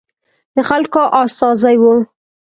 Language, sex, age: Pashto, female, 19-29